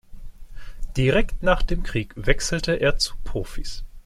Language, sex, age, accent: German, male, 19-29, Deutschland Deutsch